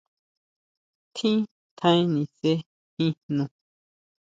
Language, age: Huautla Mazatec, 30-39